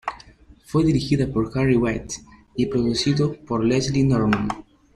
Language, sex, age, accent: Spanish, male, 19-29, Andino-Pacífico: Colombia, Perú, Ecuador, oeste de Bolivia y Venezuela andina